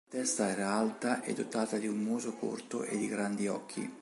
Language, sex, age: Italian, male, 50-59